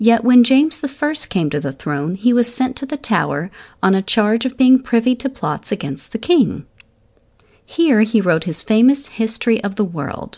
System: none